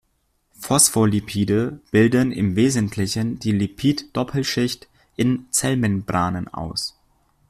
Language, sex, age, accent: German, male, 19-29, Deutschland Deutsch